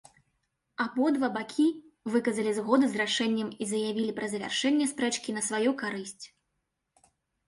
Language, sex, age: Belarusian, female, 19-29